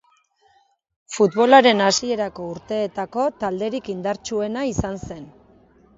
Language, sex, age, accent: Basque, female, 40-49, Erdialdekoa edo Nafarra (Gipuzkoa, Nafarroa)